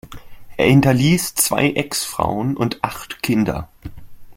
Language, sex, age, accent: German, male, under 19, Deutschland Deutsch